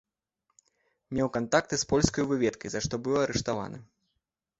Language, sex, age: Belarusian, male, 30-39